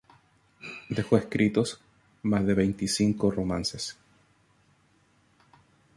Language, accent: Spanish, Chileno: Chile, Cuyo